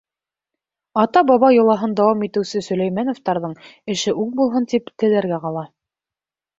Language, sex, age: Bashkir, female, 19-29